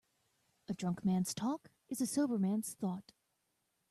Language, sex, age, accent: English, female, 30-39, United States English